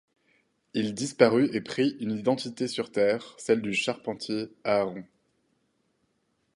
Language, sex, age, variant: French, male, 19-29, Français de métropole